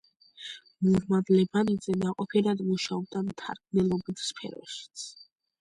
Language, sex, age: Georgian, female, under 19